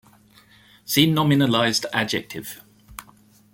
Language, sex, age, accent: English, male, 50-59, England English